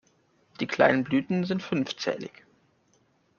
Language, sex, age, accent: German, male, under 19, Deutschland Deutsch